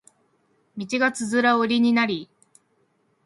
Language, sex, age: Japanese, female, 19-29